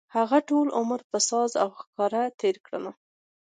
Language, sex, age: Pashto, female, 19-29